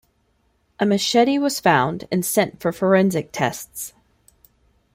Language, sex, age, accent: English, female, 30-39, United States English